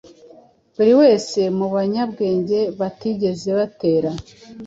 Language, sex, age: Kinyarwanda, female, 50-59